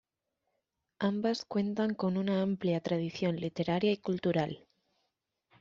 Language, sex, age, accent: Spanish, female, 19-29, España: Norte peninsular (Asturias, Castilla y León, Cantabria, País Vasco, Navarra, Aragón, La Rioja, Guadalajara, Cuenca)